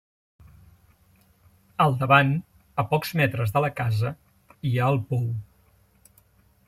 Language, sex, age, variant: Catalan, male, 50-59, Central